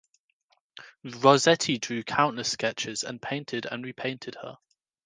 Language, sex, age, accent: English, male, 19-29, England English